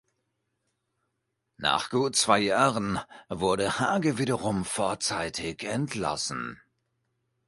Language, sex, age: German, male, 40-49